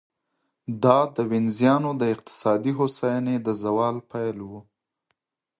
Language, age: Pashto, 30-39